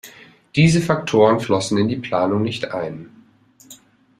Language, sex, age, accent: German, male, 19-29, Deutschland Deutsch